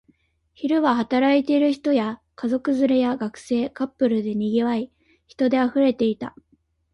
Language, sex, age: Japanese, female, 19-29